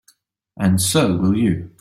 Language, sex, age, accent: English, male, 30-39, Australian English